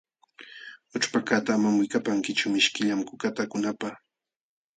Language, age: Jauja Wanca Quechua, 40-49